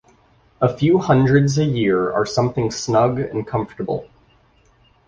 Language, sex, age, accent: English, male, 19-29, United States English